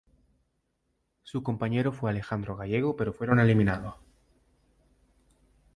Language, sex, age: Spanish, male, 19-29